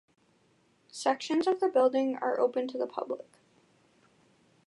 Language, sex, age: English, female, 19-29